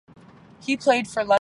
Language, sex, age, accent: English, female, under 19, United States English